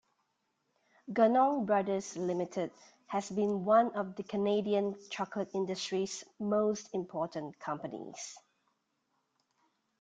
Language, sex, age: English, female, 30-39